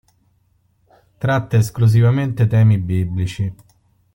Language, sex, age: Italian, male, 40-49